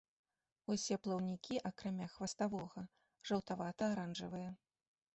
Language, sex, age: Belarusian, female, 40-49